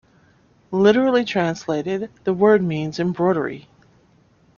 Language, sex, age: English, female, 40-49